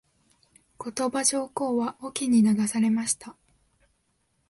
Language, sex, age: Japanese, female, 19-29